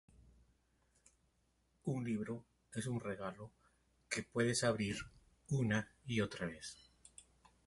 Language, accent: Spanish, Andino-Pacífico: Colombia, Perú, Ecuador, oeste de Bolivia y Venezuela andina